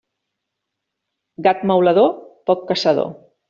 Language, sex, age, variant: Catalan, female, 40-49, Central